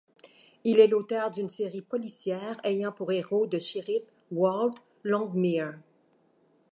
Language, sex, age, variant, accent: French, female, 70-79, Français d'Amérique du Nord, Français du Canada